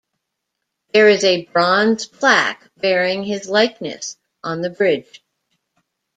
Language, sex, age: English, female, 60-69